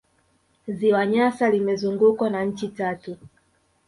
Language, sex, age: Swahili, female, 19-29